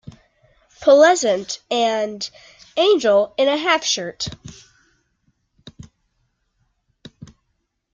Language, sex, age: English, female, under 19